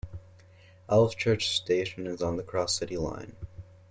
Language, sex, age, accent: English, male, 19-29, United States English